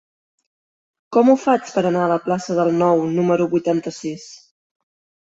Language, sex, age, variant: Catalan, female, 30-39, Central